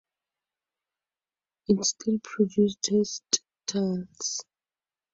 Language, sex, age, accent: English, female, 19-29, Southern African (South Africa, Zimbabwe, Namibia)